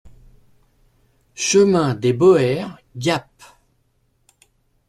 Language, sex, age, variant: French, male, 60-69, Français de métropole